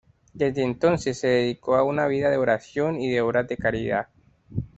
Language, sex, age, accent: Spanish, male, 19-29, Caribe: Cuba, Venezuela, Puerto Rico, República Dominicana, Panamá, Colombia caribeña, México caribeño, Costa del golfo de México